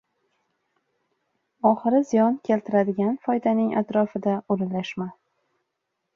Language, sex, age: Uzbek, female, 30-39